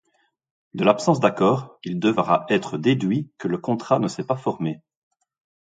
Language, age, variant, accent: French, 40-49, Français d'Europe, Français de Belgique